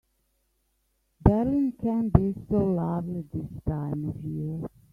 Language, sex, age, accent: English, female, 50-59, Australian English